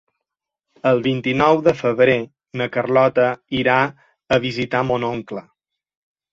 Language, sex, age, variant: Catalan, male, 40-49, Balear